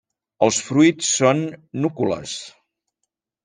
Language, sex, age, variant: Catalan, male, 50-59, Central